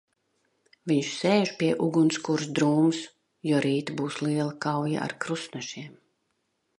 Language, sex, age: Latvian, female, 30-39